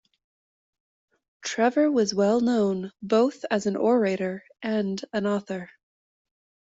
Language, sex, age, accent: English, female, 30-39, Canadian English